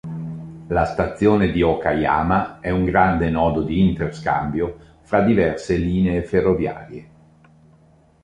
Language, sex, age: Italian, male, 60-69